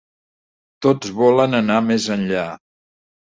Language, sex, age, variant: Catalan, male, 60-69, Central